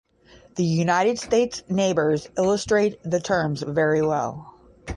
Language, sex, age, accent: English, female, 40-49, United States English; Midwestern